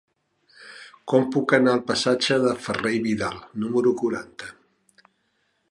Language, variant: Catalan, Central